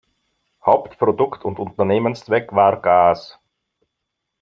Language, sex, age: German, male, 50-59